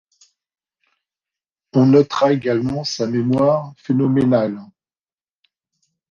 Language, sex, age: French, male, 50-59